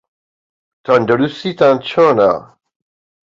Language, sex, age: Central Kurdish, male, 19-29